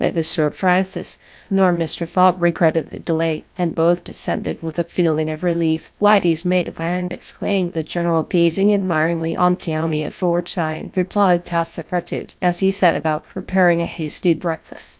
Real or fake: fake